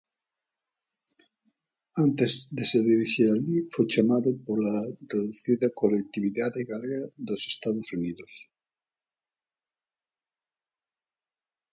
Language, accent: Galician, Central (gheada)